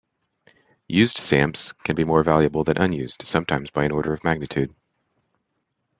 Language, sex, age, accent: English, male, 30-39, United States English